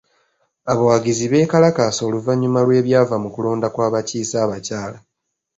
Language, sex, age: Ganda, male, 19-29